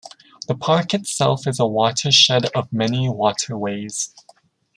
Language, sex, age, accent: English, male, 19-29, Canadian English